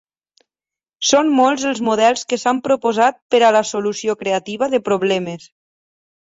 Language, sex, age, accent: Catalan, female, 30-39, valencià